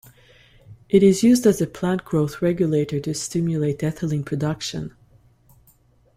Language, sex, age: English, female, 50-59